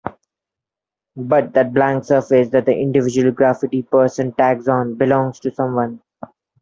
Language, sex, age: English, male, 19-29